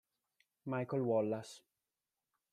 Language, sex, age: Italian, male, 30-39